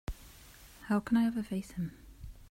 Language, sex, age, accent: English, female, 30-39, England English